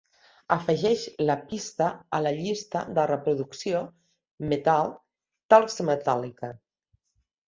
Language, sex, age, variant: Catalan, female, 50-59, Central